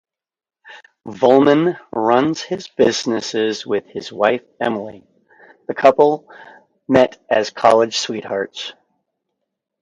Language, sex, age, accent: English, male, 30-39, United States English; West Coast